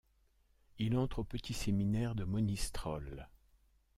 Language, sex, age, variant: French, male, 60-69, Français de métropole